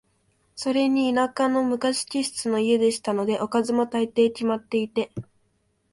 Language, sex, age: Japanese, female, 19-29